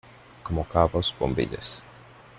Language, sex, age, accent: Spanish, male, 30-39, Caribe: Cuba, Venezuela, Puerto Rico, República Dominicana, Panamá, Colombia caribeña, México caribeño, Costa del golfo de México